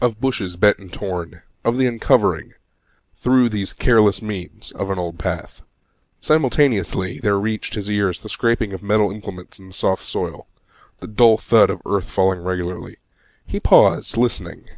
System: none